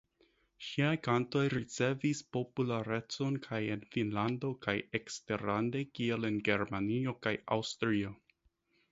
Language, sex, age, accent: Esperanto, male, 19-29, Internacia